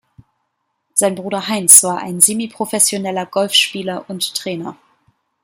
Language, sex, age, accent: German, female, 30-39, Deutschland Deutsch